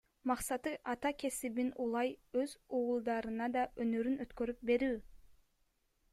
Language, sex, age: Kyrgyz, female, 19-29